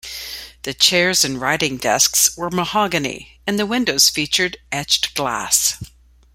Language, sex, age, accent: English, female, 50-59, United States English